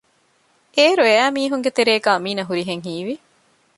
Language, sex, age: Divehi, female, 40-49